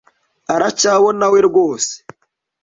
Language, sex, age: Kinyarwanda, male, 19-29